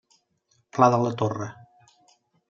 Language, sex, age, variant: Catalan, male, 30-39, Central